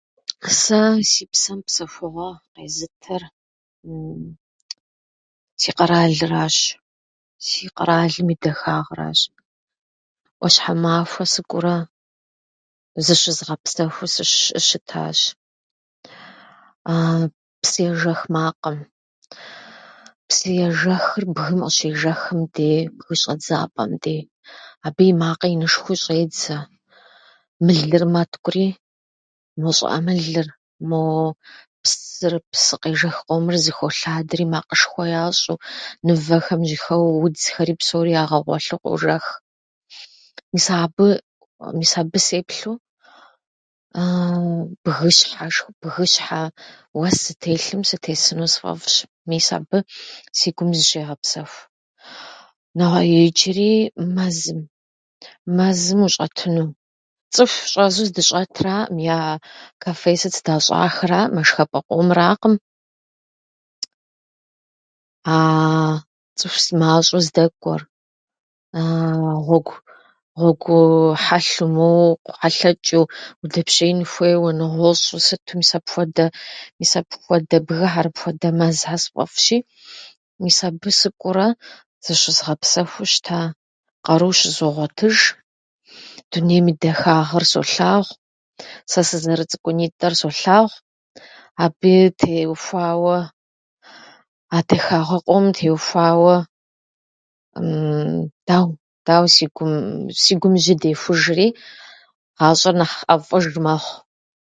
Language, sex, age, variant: Kabardian, female, 30-39, Адыгэбзэ (Къэбэрдей, Кирил, псоми зэдай)